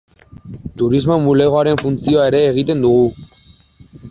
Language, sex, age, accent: Basque, male, 19-29, Mendebalekoa (Araba, Bizkaia, Gipuzkoako mendebaleko herri batzuk)